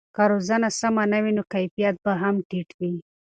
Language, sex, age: Pashto, female, 19-29